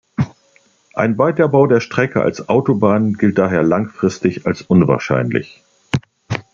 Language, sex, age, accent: German, male, 60-69, Deutschland Deutsch